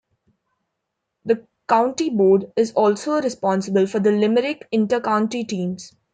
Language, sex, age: English, female, 19-29